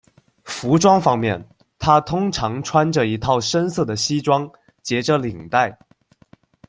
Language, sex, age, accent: Chinese, male, under 19, 出生地：江西省